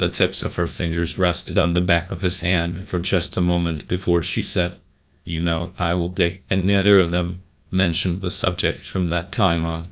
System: TTS, GlowTTS